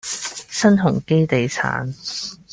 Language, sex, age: Cantonese, male, 19-29